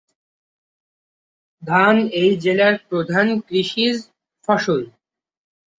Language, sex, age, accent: Bengali, male, 19-29, Native